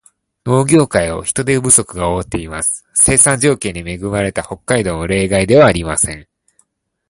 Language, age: Japanese, 19-29